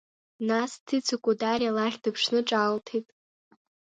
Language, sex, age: Abkhazian, female, under 19